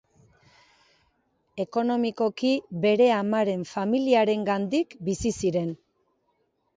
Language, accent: Basque, Erdialdekoa edo Nafarra (Gipuzkoa, Nafarroa)